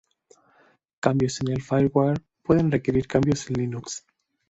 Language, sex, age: Spanish, male, 19-29